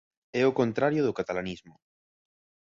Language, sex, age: Galician, male, 30-39